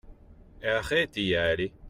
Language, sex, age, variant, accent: French, male, 30-39, Français d'Amérique du Nord, Français du Canada